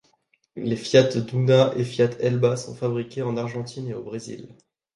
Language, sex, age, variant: French, male, 19-29, Français de métropole